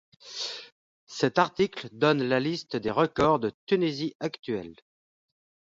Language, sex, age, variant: French, male, 40-49, Français de métropole